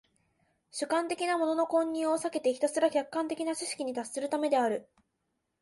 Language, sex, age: Japanese, female, under 19